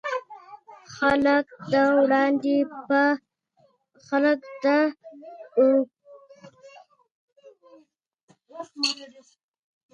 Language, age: Pashto, 30-39